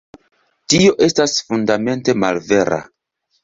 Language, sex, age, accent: Esperanto, male, 30-39, Internacia